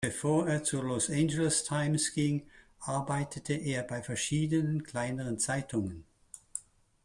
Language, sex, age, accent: German, male, 70-79, Schweizerdeutsch